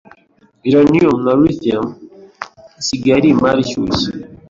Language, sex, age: Kinyarwanda, male, 19-29